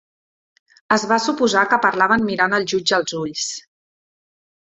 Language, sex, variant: Catalan, female, Central